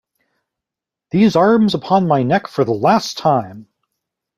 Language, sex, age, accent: English, male, 40-49, United States English